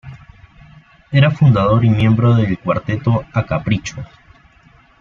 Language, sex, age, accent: Spanish, male, 19-29, Andino-Pacífico: Colombia, Perú, Ecuador, oeste de Bolivia y Venezuela andina